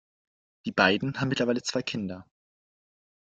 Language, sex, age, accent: German, male, 19-29, Deutschland Deutsch